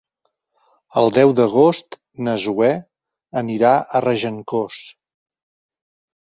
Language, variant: Catalan, Central